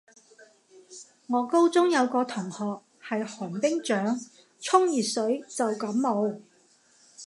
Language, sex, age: Cantonese, female, 40-49